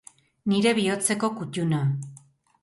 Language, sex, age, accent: Basque, female, 40-49, Erdialdekoa edo Nafarra (Gipuzkoa, Nafarroa)